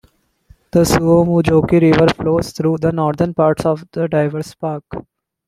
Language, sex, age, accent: English, male, 19-29, India and South Asia (India, Pakistan, Sri Lanka)